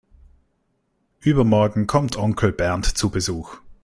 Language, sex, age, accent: German, male, 19-29, Österreichisches Deutsch